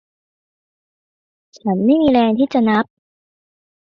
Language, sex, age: Thai, female, under 19